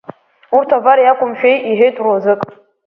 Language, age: Abkhazian, under 19